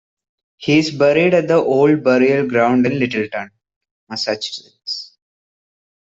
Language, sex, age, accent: English, male, 19-29, India and South Asia (India, Pakistan, Sri Lanka)